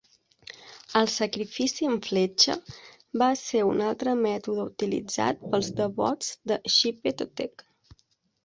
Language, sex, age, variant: Catalan, female, 30-39, Central